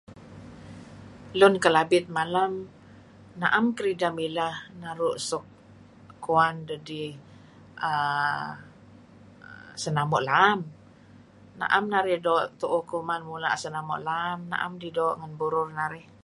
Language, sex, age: Kelabit, female, 60-69